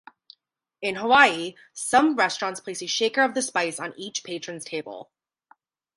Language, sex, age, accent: English, female, 19-29, United States English